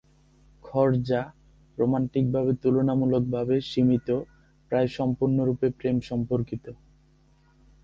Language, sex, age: Bengali, male, 19-29